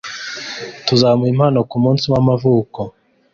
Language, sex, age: Kinyarwanda, male, 19-29